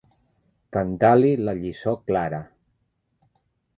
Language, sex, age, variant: Catalan, male, 50-59, Nord-Occidental